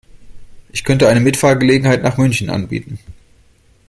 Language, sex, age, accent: German, male, 30-39, Deutschland Deutsch